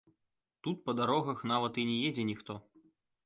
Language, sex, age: Belarusian, male, 19-29